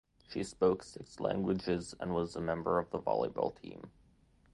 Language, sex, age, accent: English, male, 19-29, United States English